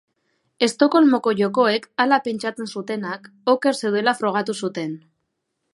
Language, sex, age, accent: Basque, female, 19-29, Mendebalekoa (Araba, Bizkaia, Gipuzkoako mendebaleko herri batzuk)